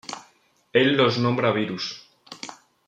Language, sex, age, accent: Spanish, male, 19-29, España: Centro-Sur peninsular (Madrid, Toledo, Castilla-La Mancha)